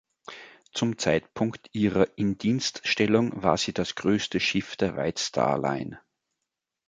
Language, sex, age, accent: German, male, 50-59, Österreichisches Deutsch